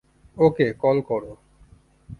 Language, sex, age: Bengali, male, 19-29